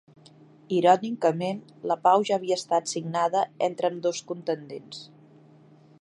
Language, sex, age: Catalan, female, 40-49